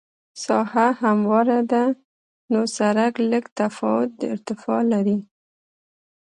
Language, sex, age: Pashto, female, 19-29